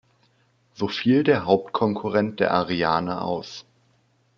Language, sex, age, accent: German, male, under 19, Deutschland Deutsch